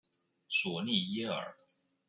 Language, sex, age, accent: Chinese, male, 19-29, 出生地：湖北省